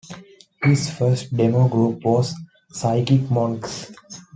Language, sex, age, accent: English, male, 19-29, India and South Asia (India, Pakistan, Sri Lanka)